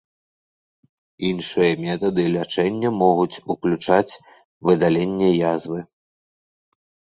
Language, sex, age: Belarusian, male, 30-39